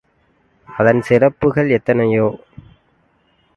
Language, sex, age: Tamil, male, 19-29